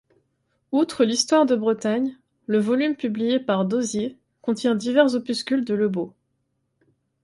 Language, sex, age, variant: French, female, 19-29, Français de métropole